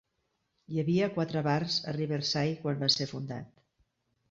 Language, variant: Catalan, Central